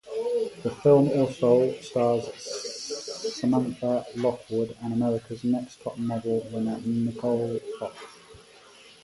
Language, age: English, 30-39